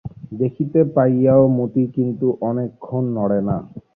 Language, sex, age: Bengali, male, 19-29